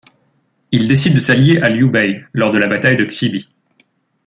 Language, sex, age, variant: French, male, 19-29, Français de métropole